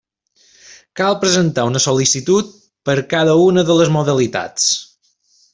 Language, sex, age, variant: Catalan, male, 30-39, Balear